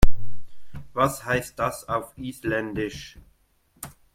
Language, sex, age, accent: German, male, 19-29, Deutschland Deutsch